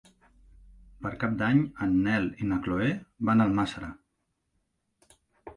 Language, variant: Catalan, Central